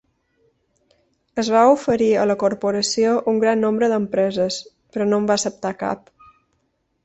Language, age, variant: Catalan, 30-39, Balear